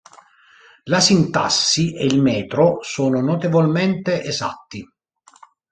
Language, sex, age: Italian, male, 40-49